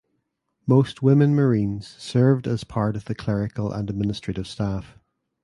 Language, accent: English, Northern Irish